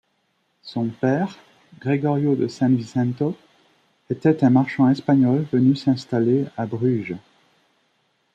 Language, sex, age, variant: French, male, 40-49, Français de métropole